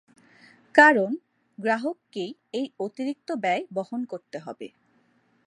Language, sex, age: Bengali, female, 30-39